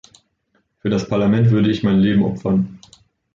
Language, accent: German, Deutschland Deutsch